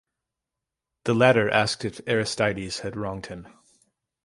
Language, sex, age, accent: English, male, 30-39, United States English